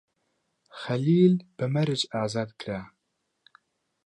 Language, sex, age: Central Kurdish, male, 19-29